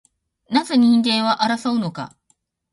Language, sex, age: Japanese, female, 40-49